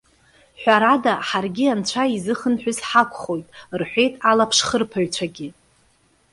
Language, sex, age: Abkhazian, female, 30-39